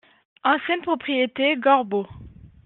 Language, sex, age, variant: French, male, 19-29, Français de métropole